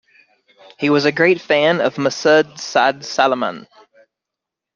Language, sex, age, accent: English, male, 30-39, United States English